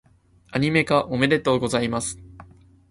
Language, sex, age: Japanese, male, 19-29